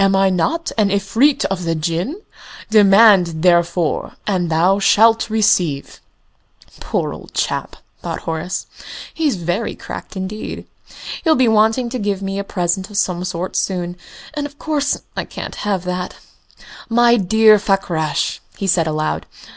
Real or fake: real